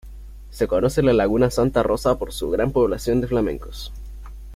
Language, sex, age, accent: Spanish, male, under 19, Chileno: Chile, Cuyo